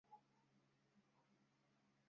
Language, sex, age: Swahili, female, 19-29